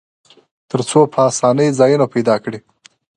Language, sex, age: Pashto, female, 19-29